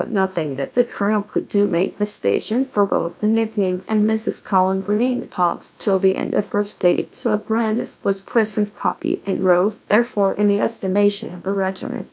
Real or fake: fake